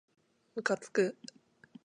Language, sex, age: Japanese, female, 19-29